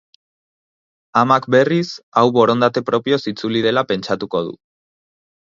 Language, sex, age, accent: Basque, male, 19-29, Erdialdekoa edo Nafarra (Gipuzkoa, Nafarroa)